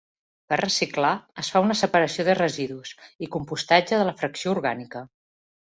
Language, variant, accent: Catalan, Central, central